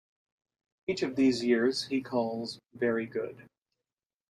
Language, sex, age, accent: English, male, 30-39, United States English